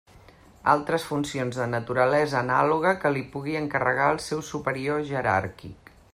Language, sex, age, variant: Catalan, female, 50-59, Central